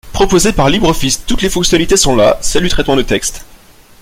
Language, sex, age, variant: French, male, 19-29, Français de métropole